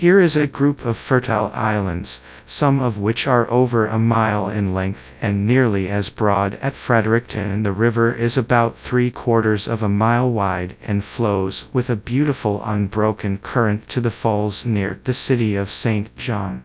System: TTS, FastPitch